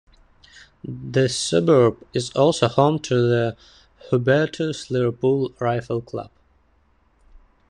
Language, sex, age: English, male, 19-29